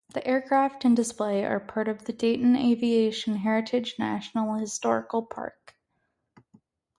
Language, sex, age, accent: English, female, 19-29, United States English